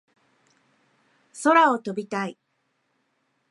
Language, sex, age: Japanese, female, 50-59